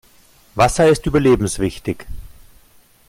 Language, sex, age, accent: German, male, 50-59, Deutschland Deutsch